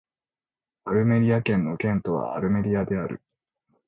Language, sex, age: Japanese, male, 19-29